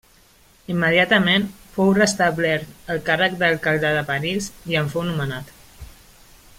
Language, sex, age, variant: Catalan, female, 30-39, Central